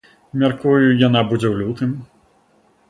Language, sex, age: Belarusian, male, 19-29